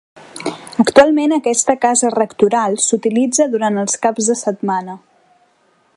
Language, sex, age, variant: Catalan, female, 19-29, Central